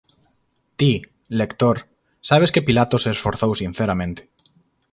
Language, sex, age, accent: Galician, male, 30-39, Central (gheada)